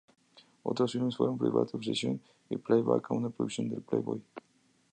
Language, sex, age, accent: Spanish, male, 19-29, México